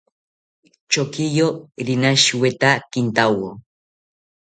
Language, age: South Ucayali Ashéninka, under 19